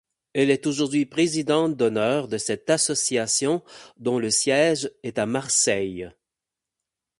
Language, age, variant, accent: French, 30-39, Français d'Amérique du Nord, Français du Canada